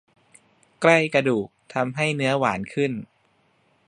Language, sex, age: Thai, male, 30-39